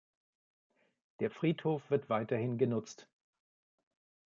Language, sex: German, male